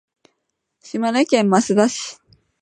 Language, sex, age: Japanese, female, 19-29